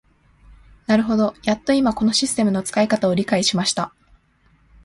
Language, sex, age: Japanese, female, 19-29